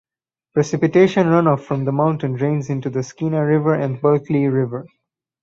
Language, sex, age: English, male, 19-29